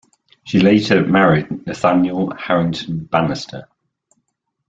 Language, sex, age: English, male, 60-69